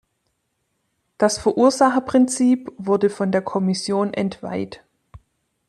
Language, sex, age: German, female, 40-49